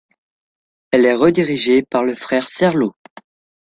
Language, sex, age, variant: French, male, under 19, Français de métropole